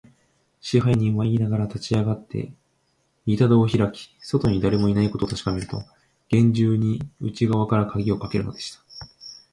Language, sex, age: Japanese, male, 19-29